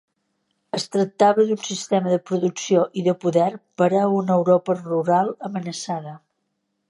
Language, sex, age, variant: Catalan, female, 60-69, Central